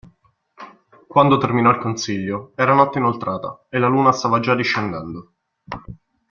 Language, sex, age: Italian, male, 19-29